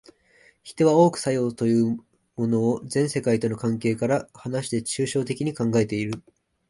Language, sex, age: Japanese, male, 19-29